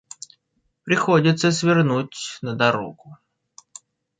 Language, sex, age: Russian, male, 19-29